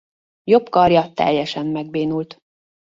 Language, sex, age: Hungarian, female, 40-49